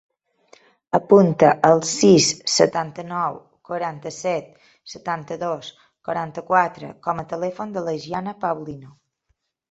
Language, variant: Catalan, Balear